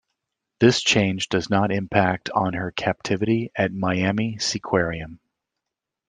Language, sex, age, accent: English, male, 50-59, United States English